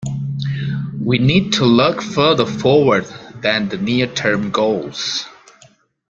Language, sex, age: English, male, 40-49